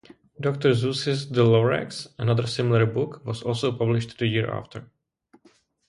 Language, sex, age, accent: English, male, 30-39, Czech